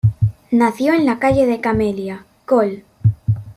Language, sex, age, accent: Spanish, female, under 19, España: Norte peninsular (Asturias, Castilla y León, Cantabria, País Vasco, Navarra, Aragón, La Rioja, Guadalajara, Cuenca)